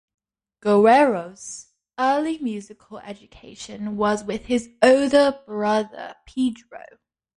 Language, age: English, 19-29